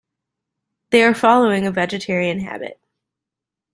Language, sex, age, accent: English, female, 30-39, United States English